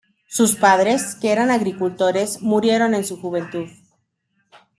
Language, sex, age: Spanish, female, 40-49